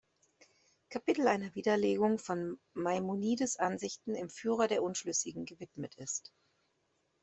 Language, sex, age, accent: German, female, 30-39, Deutschland Deutsch